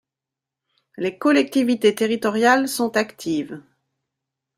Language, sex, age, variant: French, female, 40-49, Français de métropole